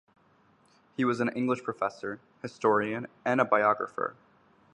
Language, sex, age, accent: English, male, 19-29, United States English